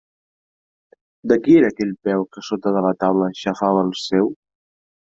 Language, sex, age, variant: Catalan, male, 19-29, Central